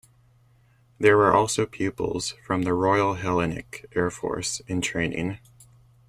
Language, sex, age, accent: English, male, 30-39, United States English